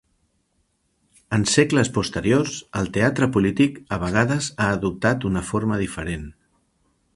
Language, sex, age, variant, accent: Catalan, male, 50-59, Central, Barcelonès